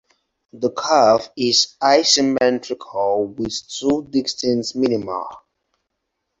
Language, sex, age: English, male, 19-29